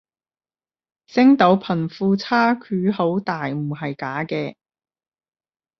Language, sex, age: Cantonese, female, 30-39